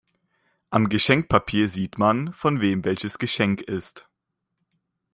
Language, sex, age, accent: German, male, 19-29, Deutschland Deutsch